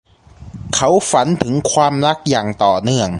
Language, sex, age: Thai, male, 19-29